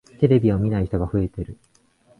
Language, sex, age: Japanese, male, 19-29